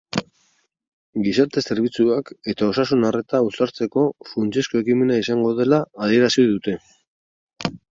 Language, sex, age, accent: Basque, male, 60-69, Mendebalekoa (Araba, Bizkaia, Gipuzkoako mendebaleko herri batzuk)